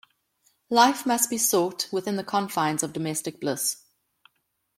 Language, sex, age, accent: English, female, 30-39, Southern African (South Africa, Zimbabwe, Namibia)